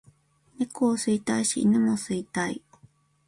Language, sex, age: Japanese, female, 40-49